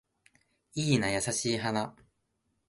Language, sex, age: Japanese, male, 19-29